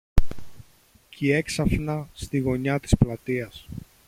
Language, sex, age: Greek, male, 30-39